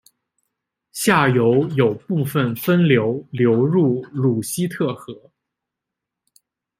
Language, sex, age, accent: Chinese, male, 19-29, 出生地：江苏省